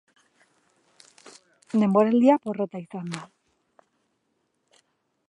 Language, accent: Basque, Erdialdekoa edo Nafarra (Gipuzkoa, Nafarroa)